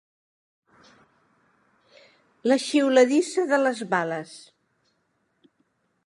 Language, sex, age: Catalan, female, 70-79